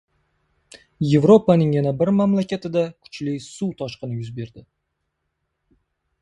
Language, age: Uzbek, 19-29